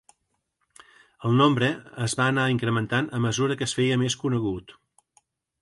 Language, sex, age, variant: Catalan, male, 60-69, Central